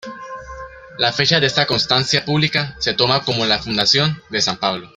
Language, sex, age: Spanish, male, under 19